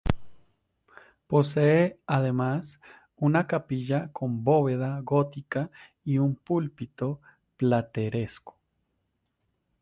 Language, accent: Spanish, Caribe: Cuba, Venezuela, Puerto Rico, República Dominicana, Panamá, Colombia caribeña, México caribeño, Costa del golfo de México